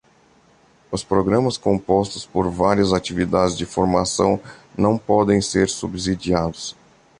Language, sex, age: Portuguese, male, 30-39